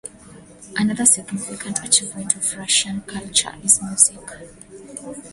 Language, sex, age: English, female, 19-29